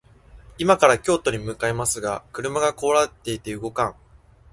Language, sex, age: Japanese, male, 19-29